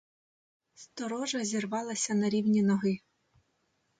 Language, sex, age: Ukrainian, female, 30-39